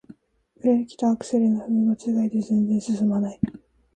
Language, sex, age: Japanese, female, 19-29